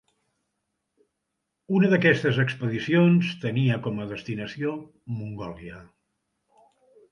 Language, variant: Catalan, Central